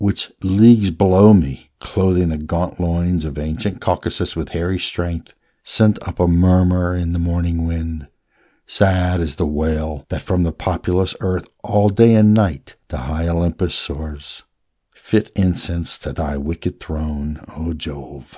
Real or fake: real